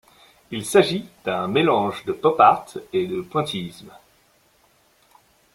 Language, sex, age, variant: French, male, 30-39, Français de métropole